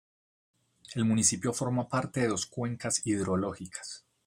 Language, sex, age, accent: Spanish, male, 19-29, Caribe: Cuba, Venezuela, Puerto Rico, República Dominicana, Panamá, Colombia caribeña, México caribeño, Costa del golfo de México